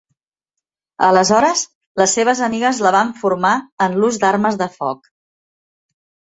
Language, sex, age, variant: Catalan, female, 50-59, Central